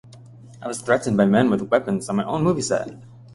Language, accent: English, United States English